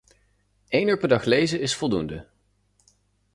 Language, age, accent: Dutch, 30-39, Nederlands Nederlands